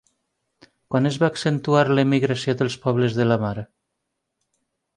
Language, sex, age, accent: Catalan, female, 40-49, valencià